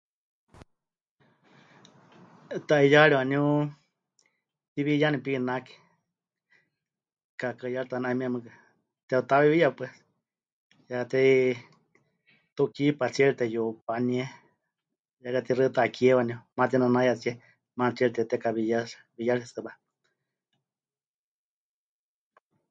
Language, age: Huichol, 50-59